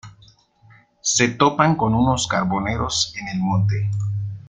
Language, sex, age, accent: Spanish, male, 50-59, México